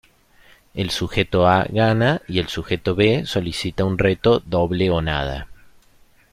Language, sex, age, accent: Spanish, male, 30-39, Rioplatense: Argentina, Uruguay, este de Bolivia, Paraguay